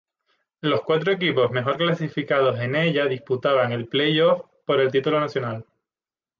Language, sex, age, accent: Spanish, male, 19-29, España: Islas Canarias